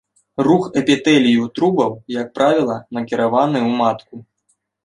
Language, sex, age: Belarusian, male, 19-29